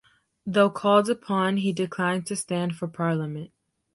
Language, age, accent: English, under 19, United States English